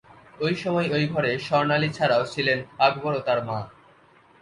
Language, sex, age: Bengali, male, under 19